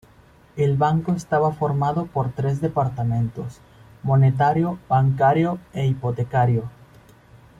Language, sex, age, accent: Spanish, male, under 19, México